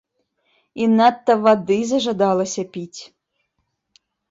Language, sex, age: Belarusian, female, 30-39